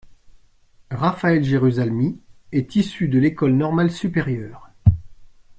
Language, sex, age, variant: French, male, 40-49, Français de métropole